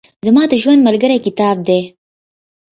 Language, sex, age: Pashto, female, 19-29